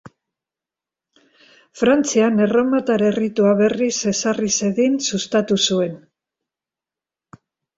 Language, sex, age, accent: Basque, female, 70-79, Mendebalekoa (Araba, Bizkaia, Gipuzkoako mendebaleko herri batzuk)